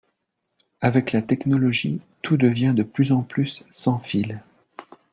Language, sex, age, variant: French, male, 40-49, Français de métropole